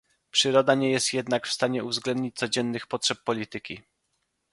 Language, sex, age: Polish, male, 30-39